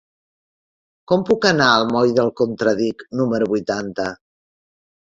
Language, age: Catalan, 60-69